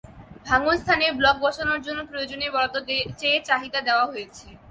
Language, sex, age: Bengali, female, 19-29